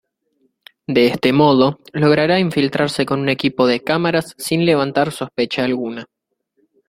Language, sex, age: Spanish, male, 19-29